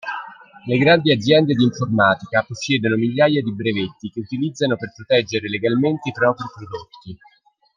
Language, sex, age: Italian, male, 50-59